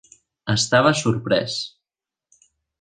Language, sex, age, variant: Catalan, male, 19-29, Central